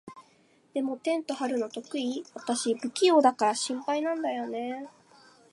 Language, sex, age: Japanese, female, 19-29